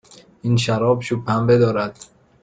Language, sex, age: Persian, male, 19-29